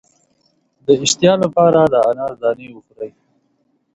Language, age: Pashto, 19-29